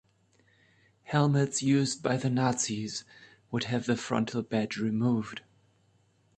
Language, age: English, 30-39